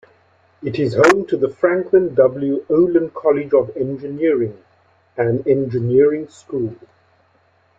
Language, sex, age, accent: English, male, 40-49, Southern African (South Africa, Zimbabwe, Namibia)